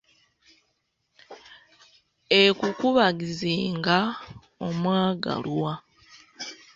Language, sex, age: Ganda, female, 30-39